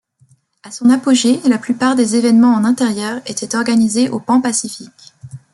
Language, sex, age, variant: French, female, 19-29, Français de métropole